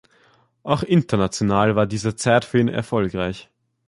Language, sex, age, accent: German, male, under 19, Österreichisches Deutsch